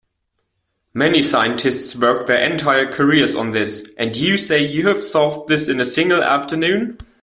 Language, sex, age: English, male, 19-29